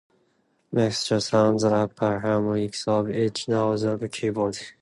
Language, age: English, 19-29